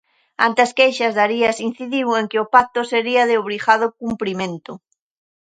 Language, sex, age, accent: Galician, female, 30-39, Central (gheada)